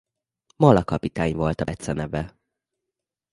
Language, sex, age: Hungarian, male, under 19